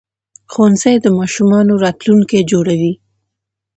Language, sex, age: Pashto, female, 19-29